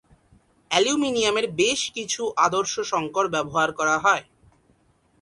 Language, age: Bengali, 19-29